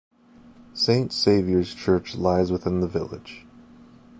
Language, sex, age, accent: English, male, 19-29, United States English